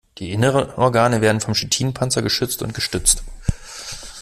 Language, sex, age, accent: German, male, 30-39, Deutschland Deutsch